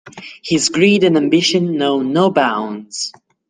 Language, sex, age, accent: English, male, under 19, United States English